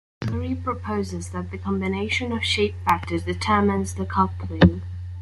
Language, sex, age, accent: English, female, under 19, England English